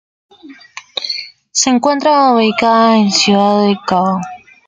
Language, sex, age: Spanish, female, 19-29